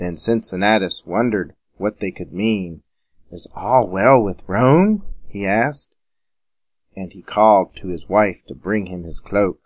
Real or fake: real